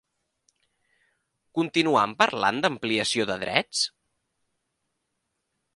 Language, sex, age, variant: Catalan, male, 19-29, Central